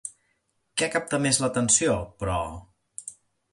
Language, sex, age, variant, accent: Catalan, male, 30-39, Central, central